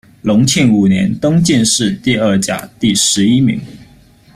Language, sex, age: Chinese, male, 19-29